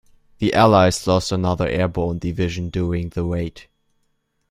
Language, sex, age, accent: English, male, 19-29, United States English